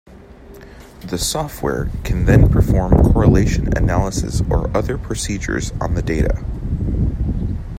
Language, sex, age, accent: English, male, 19-29, United States English